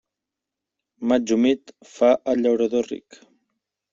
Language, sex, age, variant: Catalan, male, 19-29, Central